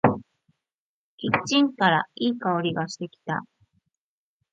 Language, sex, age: Japanese, female, 40-49